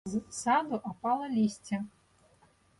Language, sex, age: Belarusian, female, 30-39